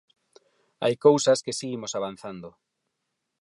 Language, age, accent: Galician, 40-49, Normativo (estándar); Neofalante